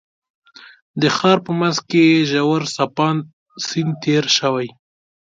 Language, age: Pashto, 19-29